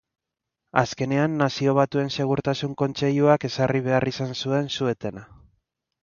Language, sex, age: Basque, male, 30-39